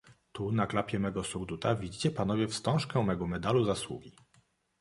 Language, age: Polish, 40-49